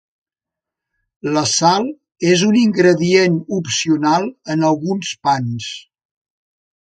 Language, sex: Catalan, male